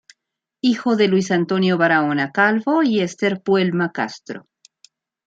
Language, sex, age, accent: Spanish, female, 50-59, México